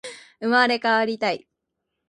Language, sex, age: Japanese, female, 19-29